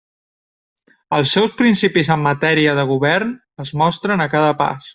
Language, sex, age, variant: Catalan, male, 30-39, Central